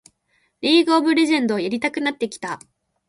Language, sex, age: Japanese, female, 19-29